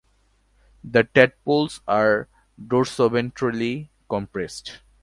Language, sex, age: English, male, 19-29